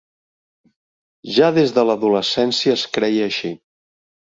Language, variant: Catalan, Central